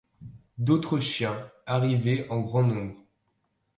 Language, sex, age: French, male, under 19